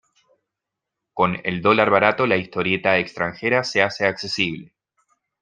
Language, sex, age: Spanish, male, 19-29